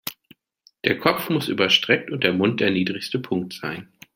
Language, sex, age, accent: German, male, 40-49, Deutschland Deutsch